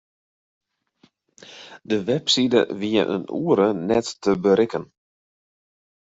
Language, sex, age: Western Frisian, male, 40-49